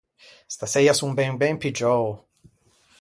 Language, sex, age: Ligurian, male, 30-39